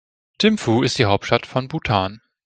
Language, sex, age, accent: German, male, 30-39, Deutschland Deutsch